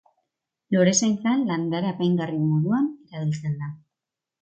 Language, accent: Basque, Mendebalekoa (Araba, Bizkaia, Gipuzkoako mendebaleko herri batzuk)